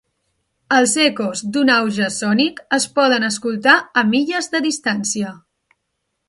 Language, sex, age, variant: Catalan, female, 30-39, Central